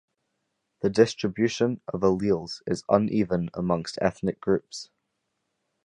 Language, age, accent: English, under 19, Scottish English